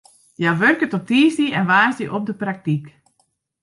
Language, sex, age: Western Frisian, female, 40-49